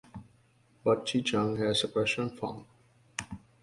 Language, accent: English, United States English